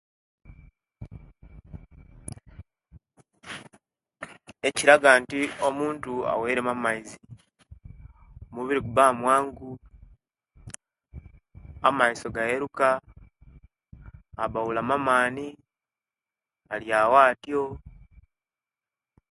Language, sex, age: Kenyi, male, under 19